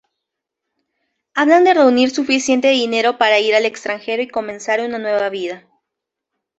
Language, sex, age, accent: Spanish, female, 19-29, Andino-Pacífico: Colombia, Perú, Ecuador, oeste de Bolivia y Venezuela andina